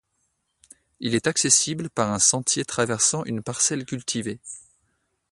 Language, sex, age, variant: French, male, 30-39, Français de métropole